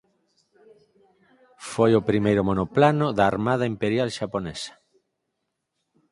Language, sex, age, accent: Galician, male, 50-59, Central (gheada)